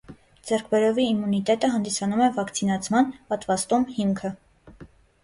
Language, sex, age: Armenian, female, 19-29